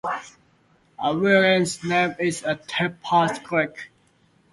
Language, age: English, 19-29